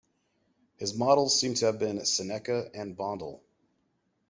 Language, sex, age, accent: English, male, 30-39, United States English